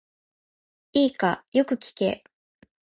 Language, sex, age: Japanese, female, 19-29